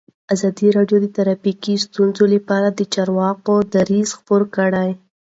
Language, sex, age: Pashto, female, 19-29